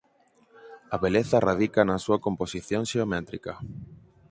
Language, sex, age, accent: Galician, male, 19-29, Central (gheada)